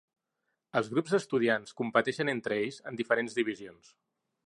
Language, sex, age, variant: Catalan, male, 40-49, Central